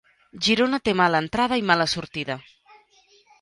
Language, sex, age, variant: Catalan, female, 40-49, Central